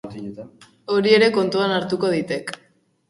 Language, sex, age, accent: Basque, female, under 19, Mendebalekoa (Araba, Bizkaia, Gipuzkoako mendebaleko herri batzuk)